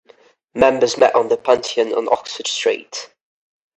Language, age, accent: English, 19-29, England English; Irish English